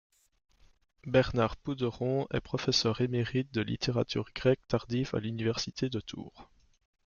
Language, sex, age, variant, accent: French, male, 19-29, Français d'Europe, Français de Belgique